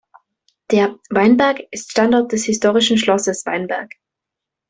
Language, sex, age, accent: German, female, 19-29, Österreichisches Deutsch